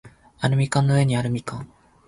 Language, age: Japanese, 19-29